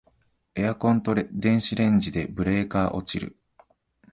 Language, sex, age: Japanese, male, 19-29